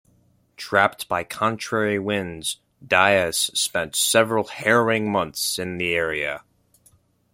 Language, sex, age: English, male, under 19